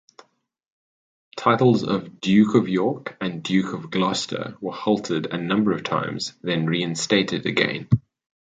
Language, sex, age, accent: English, male, 19-29, Southern African (South Africa, Zimbabwe, Namibia)